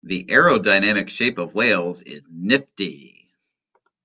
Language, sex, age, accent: English, male, 40-49, United States English